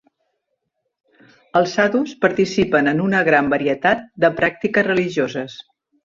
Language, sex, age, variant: Catalan, female, 60-69, Central